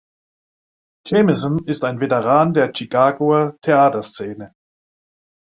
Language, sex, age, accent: German, male, 60-69, Deutschland Deutsch